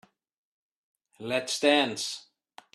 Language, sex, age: English, male, 30-39